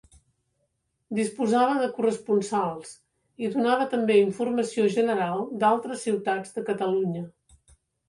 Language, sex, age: Catalan, female, 70-79